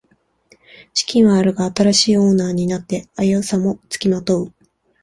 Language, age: Japanese, 19-29